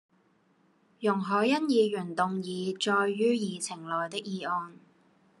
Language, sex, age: Cantonese, female, 19-29